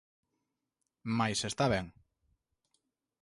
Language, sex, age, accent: Galician, male, 30-39, Central (gheada)